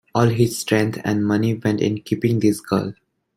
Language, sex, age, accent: English, male, 19-29, India and South Asia (India, Pakistan, Sri Lanka)